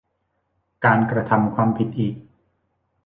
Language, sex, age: Thai, male, 19-29